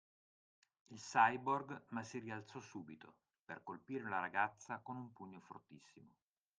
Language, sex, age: Italian, male, 50-59